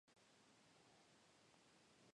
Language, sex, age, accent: Spanish, male, under 19, México